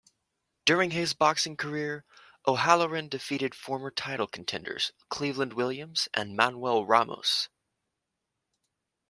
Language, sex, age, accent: English, male, 19-29, United States English